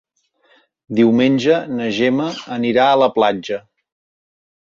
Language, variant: Catalan, Central